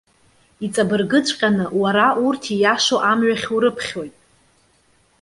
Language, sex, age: Abkhazian, female, 30-39